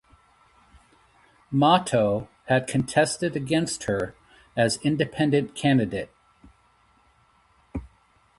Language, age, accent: English, 40-49, United States English